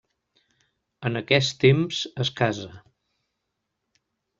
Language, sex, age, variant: Catalan, male, 60-69, Central